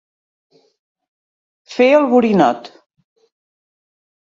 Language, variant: Catalan, Central